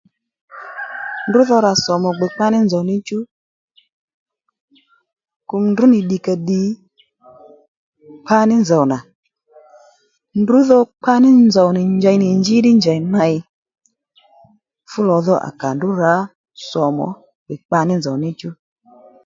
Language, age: Lendu, 19-29